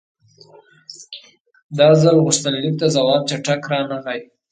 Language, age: Pashto, 19-29